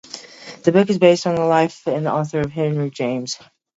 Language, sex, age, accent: English, female, 30-39, United States English